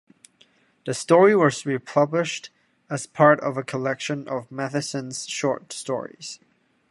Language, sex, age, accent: English, male, 19-29, United States English